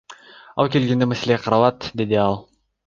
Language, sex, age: Kyrgyz, male, under 19